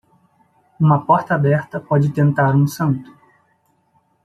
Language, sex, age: Portuguese, male, 30-39